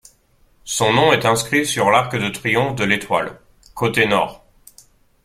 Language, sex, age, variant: French, male, 30-39, Français de métropole